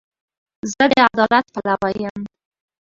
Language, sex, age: Pashto, female, 19-29